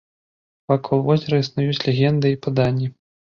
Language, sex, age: Belarusian, male, 19-29